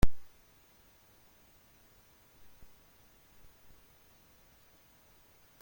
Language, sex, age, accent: Spanish, female, 50-59, España: Centro-Sur peninsular (Madrid, Toledo, Castilla-La Mancha)